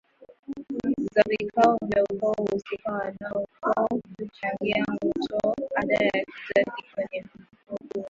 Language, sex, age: Swahili, female, under 19